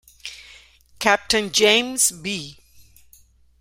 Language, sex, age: English, female, 60-69